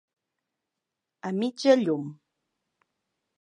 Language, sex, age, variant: Catalan, female, 40-49, Central